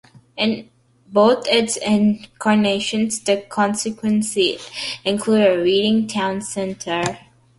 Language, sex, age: English, female, under 19